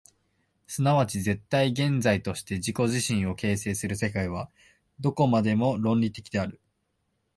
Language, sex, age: Japanese, male, 19-29